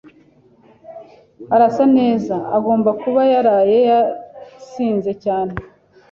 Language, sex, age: Kinyarwanda, female, 40-49